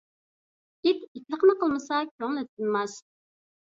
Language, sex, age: Uyghur, female, 19-29